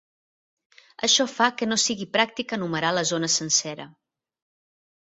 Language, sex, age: Catalan, female, 40-49